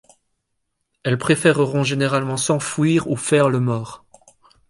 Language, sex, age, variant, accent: French, male, 30-39, Français d'Europe, Français de Belgique